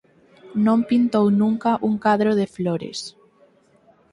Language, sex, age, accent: Galician, female, under 19, Normativo (estándar)